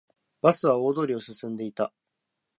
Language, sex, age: Japanese, male, 19-29